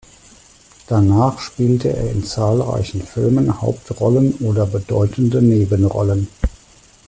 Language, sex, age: German, male, 40-49